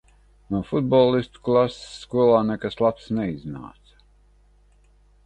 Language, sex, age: Latvian, male, 60-69